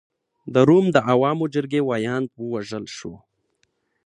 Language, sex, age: Pashto, male, under 19